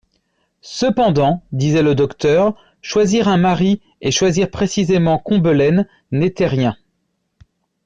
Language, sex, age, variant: French, male, 30-39, Français de métropole